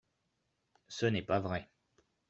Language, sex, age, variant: French, male, 40-49, Français de métropole